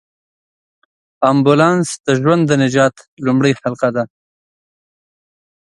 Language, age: Pashto, 30-39